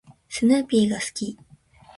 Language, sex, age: Japanese, female, 19-29